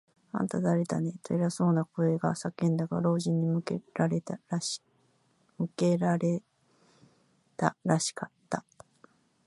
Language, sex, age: Japanese, female, 50-59